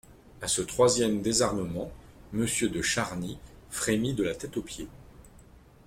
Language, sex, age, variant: French, male, 40-49, Français de métropole